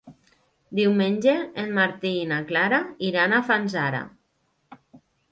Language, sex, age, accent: Catalan, female, 30-39, valencià